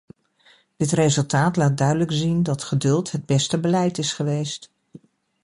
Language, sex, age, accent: Dutch, female, 60-69, Nederlands Nederlands